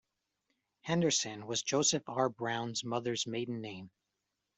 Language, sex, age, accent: English, male, 40-49, United States English